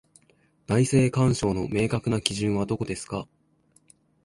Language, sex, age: Japanese, female, 19-29